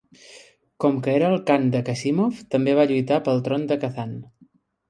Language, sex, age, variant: Catalan, male, 30-39, Central